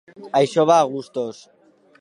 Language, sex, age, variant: Catalan, male, under 19, Alacantí